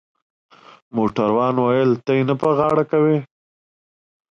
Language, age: Pashto, 19-29